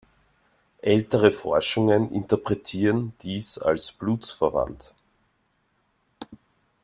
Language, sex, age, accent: German, male, 40-49, Österreichisches Deutsch